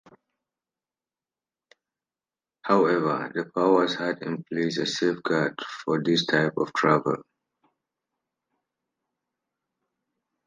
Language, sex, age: English, male, 30-39